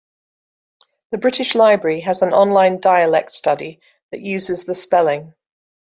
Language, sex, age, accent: English, female, 50-59, Scottish English